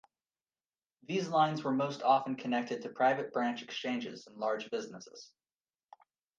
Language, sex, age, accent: English, male, 30-39, United States English